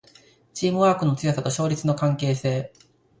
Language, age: Japanese, 40-49